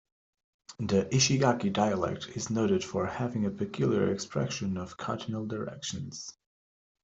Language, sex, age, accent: English, male, 30-39, United States English